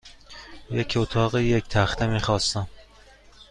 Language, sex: Persian, male